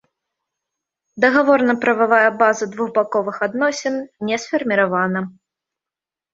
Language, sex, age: Belarusian, female, 19-29